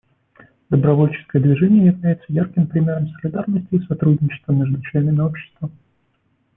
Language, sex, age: Russian, male, 30-39